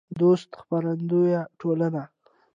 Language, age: Pashto, 19-29